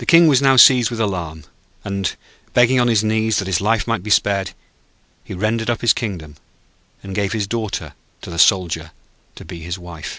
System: none